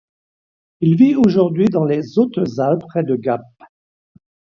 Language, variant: French, Français de métropole